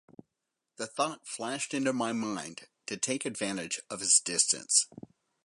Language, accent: English, United States English